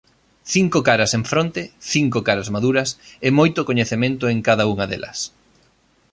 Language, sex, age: Galician, male, 30-39